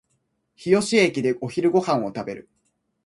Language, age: Japanese, 19-29